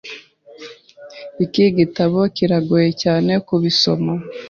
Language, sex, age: Kinyarwanda, female, 30-39